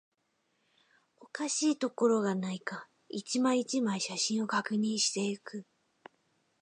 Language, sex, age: Japanese, female, 19-29